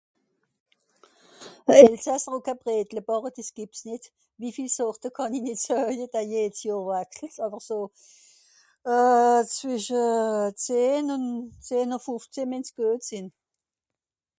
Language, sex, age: Swiss German, female, 60-69